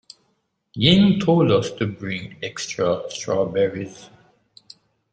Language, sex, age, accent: English, male, 50-59, West Indies and Bermuda (Bahamas, Bermuda, Jamaica, Trinidad)